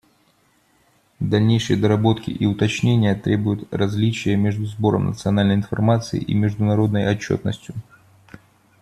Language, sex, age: Russian, male, 30-39